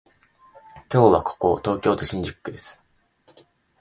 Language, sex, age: Japanese, male, 19-29